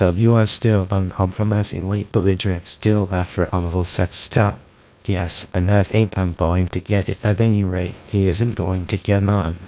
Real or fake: fake